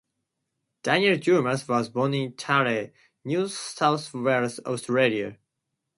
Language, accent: English, United States English